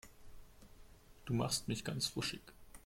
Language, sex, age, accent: German, male, 19-29, Deutschland Deutsch